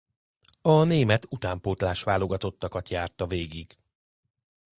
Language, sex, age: Hungarian, male, 40-49